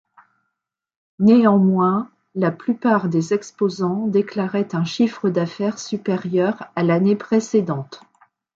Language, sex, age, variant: French, female, 50-59, Français de métropole